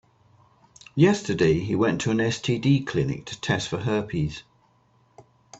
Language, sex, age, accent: English, male, 60-69, England English